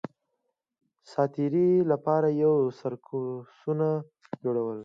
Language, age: Pashto, under 19